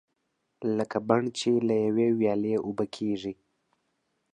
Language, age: Pashto, 19-29